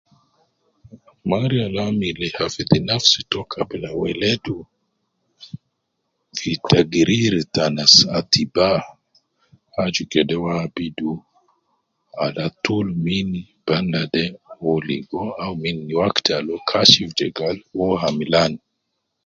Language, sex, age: Nubi, male, 30-39